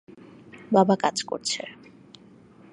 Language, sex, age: Bengali, female, 19-29